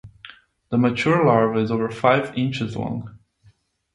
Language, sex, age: English, male, 19-29